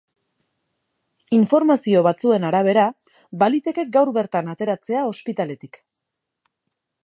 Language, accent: Basque, Erdialdekoa edo Nafarra (Gipuzkoa, Nafarroa)